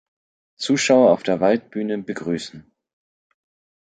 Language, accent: German, Deutschland Deutsch; Hochdeutsch